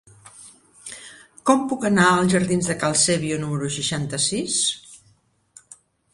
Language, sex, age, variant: Catalan, female, 60-69, Central